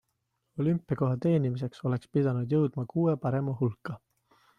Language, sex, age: Estonian, male, 19-29